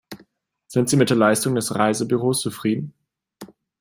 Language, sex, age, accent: German, male, 19-29, Deutschland Deutsch